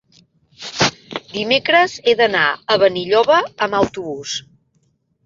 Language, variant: Catalan, Central